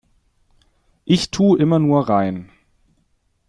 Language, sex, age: German, male, 19-29